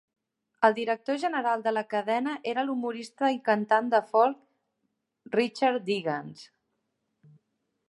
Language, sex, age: Catalan, female, 30-39